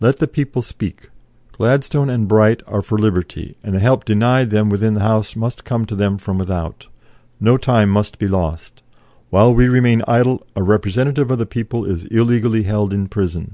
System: none